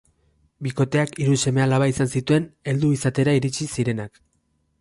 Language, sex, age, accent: Basque, male, 19-29, Erdialdekoa edo Nafarra (Gipuzkoa, Nafarroa)